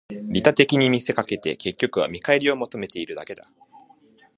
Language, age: Japanese, under 19